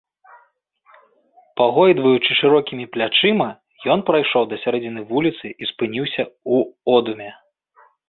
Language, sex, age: Belarusian, male, 30-39